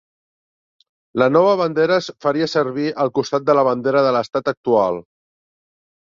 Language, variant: Catalan, Central